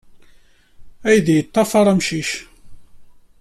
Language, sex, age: Kabyle, male, 40-49